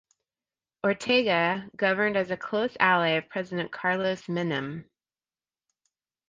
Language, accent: English, United States English